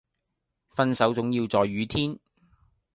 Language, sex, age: Cantonese, male, 19-29